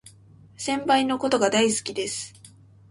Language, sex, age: Japanese, female, 19-29